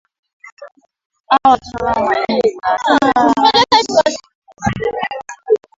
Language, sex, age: Swahili, female, 19-29